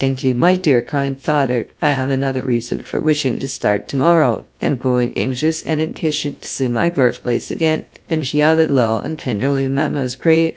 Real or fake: fake